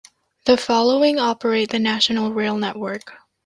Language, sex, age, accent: English, female, under 19, United States English